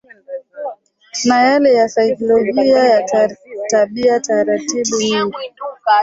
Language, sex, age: Swahili, female, 19-29